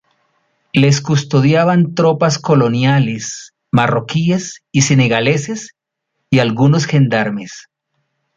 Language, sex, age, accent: Spanish, male, 50-59, Andino-Pacífico: Colombia, Perú, Ecuador, oeste de Bolivia y Venezuela andina